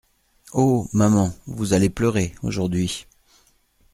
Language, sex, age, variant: French, male, 40-49, Français de métropole